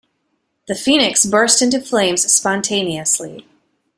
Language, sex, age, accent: English, female, 50-59, United States English